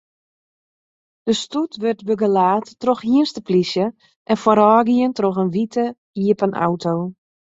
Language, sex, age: Western Frisian, female, 30-39